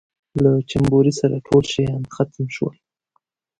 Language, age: Pashto, 19-29